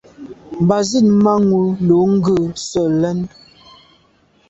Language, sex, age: Medumba, female, 19-29